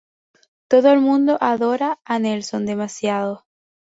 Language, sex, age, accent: Spanish, female, 19-29, España: Islas Canarias